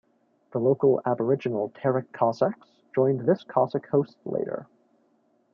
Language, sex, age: English, male, 19-29